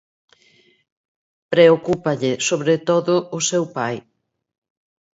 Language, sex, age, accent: Galician, female, 50-59, Normativo (estándar)